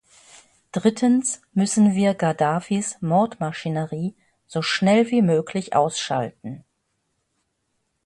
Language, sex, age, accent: German, female, 60-69, Deutschland Deutsch